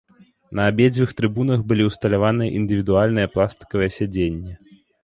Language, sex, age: Belarusian, male, 19-29